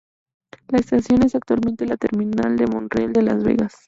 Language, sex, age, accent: Spanish, female, 19-29, México